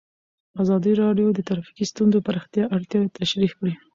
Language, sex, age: Pashto, female, 19-29